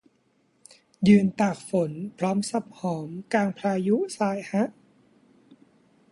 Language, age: Thai, 30-39